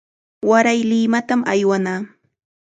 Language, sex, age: Chiquián Ancash Quechua, female, 19-29